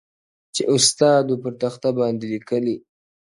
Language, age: Pashto, 19-29